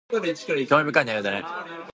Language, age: Japanese, 19-29